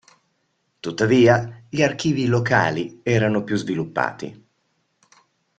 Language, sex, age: Italian, male, 40-49